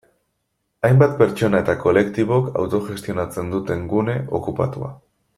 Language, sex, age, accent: Basque, male, 19-29, Erdialdekoa edo Nafarra (Gipuzkoa, Nafarroa)